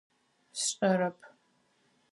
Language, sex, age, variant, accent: Adyghe, female, under 19, Адыгабзэ (Кирил, пстэумэ зэдыряе), Кıэмгуй (Çemguy)